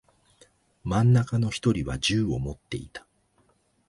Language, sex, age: Japanese, male, 50-59